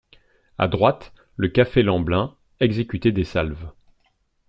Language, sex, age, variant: French, male, 40-49, Français de métropole